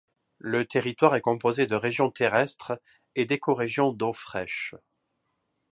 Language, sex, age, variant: French, male, 50-59, Français de métropole